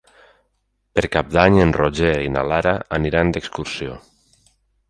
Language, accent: Catalan, valencià